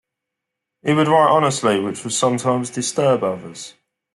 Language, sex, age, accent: English, male, 19-29, England English